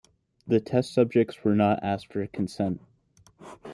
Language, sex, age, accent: English, male, 19-29, United States English